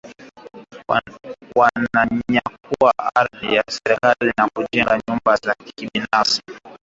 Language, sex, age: Swahili, male, 19-29